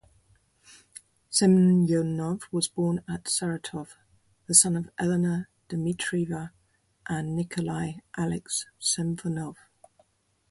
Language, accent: English, England English